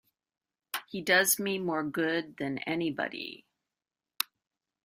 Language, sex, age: English, female, 50-59